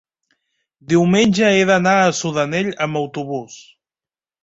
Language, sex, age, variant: Catalan, male, 30-39, Central